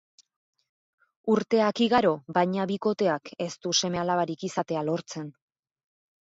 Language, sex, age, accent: Basque, female, 19-29, Erdialdekoa edo Nafarra (Gipuzkoa, Nafarroa)